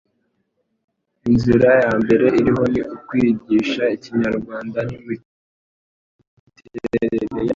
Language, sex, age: Kinyarwanda, male, under 19